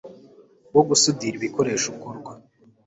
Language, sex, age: Kinyarwanda, male, 19-29